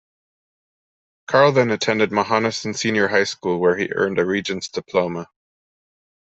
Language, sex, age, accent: English, male, 30-39, Canadian English